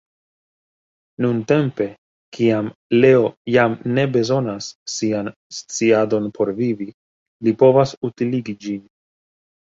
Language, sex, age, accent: Esperanto, male, 30-39, Internacia